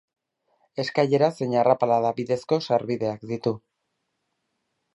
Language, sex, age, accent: Basque, male, 30-39, Mendebalekoa (Araba, Bizkaia, Gipuzkoako mendebaleko herri batzuk)